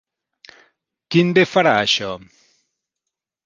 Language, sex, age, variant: Catalan, male, 40-49, Central